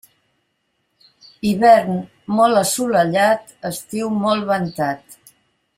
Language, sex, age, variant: Catalan, female, 60-69, Central